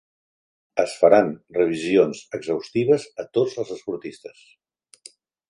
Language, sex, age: Catalan, male, 60-69